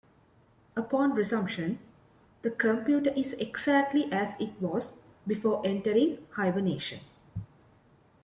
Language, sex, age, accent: English, female, 19-29, India and South Asia (India, Pakistan, Sri Lanka)